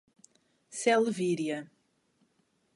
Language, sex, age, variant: Portuguese, female, 40-49, Portuguese (Portugal)